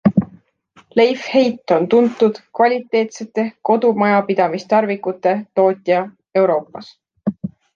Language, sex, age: Estonian, female, 19-29